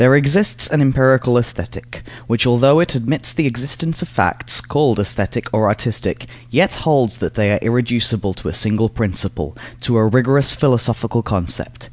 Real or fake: real